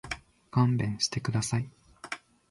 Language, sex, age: Japanese, male, 19-29